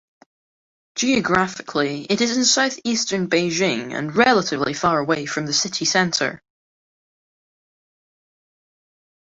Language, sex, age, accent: English, male, under 19, Scottish English